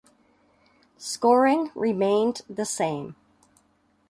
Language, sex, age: English, female, 50-59